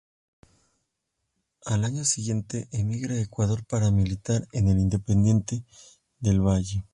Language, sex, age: Spanish, male, 30-39